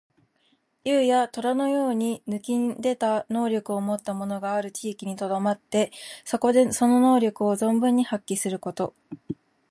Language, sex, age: Japanese, female, 19-29